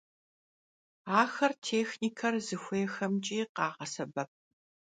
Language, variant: Kabardian, Адыгэбзэ (Къэбэрдей, Кирил, псоми зэдай)